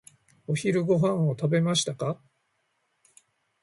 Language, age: Japanese, 50-59